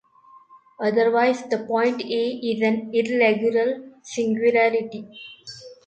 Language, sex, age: English, female, 19-29